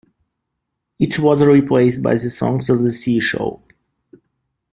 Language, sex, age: English, male, 19-29